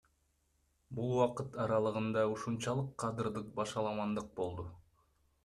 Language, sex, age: Kyrgyz, male, 19-29